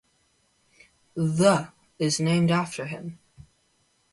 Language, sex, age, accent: English, male, under 19, Irish English